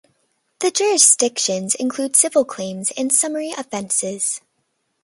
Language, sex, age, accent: English, female, under 19, United States English